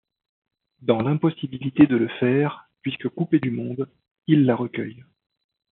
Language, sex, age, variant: French, male, 30-39, Français de métropole